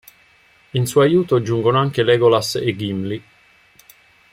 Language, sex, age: Italian, male, 50-59